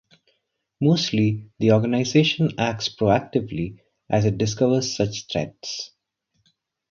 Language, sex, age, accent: English, male, 30-39, India and South Asia (India, Pakistan, Sri Lanka)